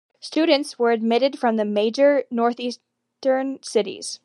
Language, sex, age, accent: English, female, under 19, United States English